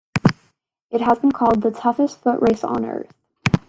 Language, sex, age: English, female, under 19